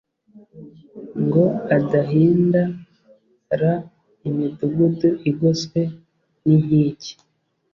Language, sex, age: Kinyarwanda, male, 30-39